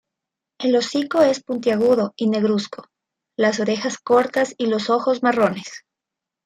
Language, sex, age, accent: Spanish, female, 30-39, Andino-Pacífico: Colombia, Perú, Ecuador, oeste de Bolivia y Venezuela andina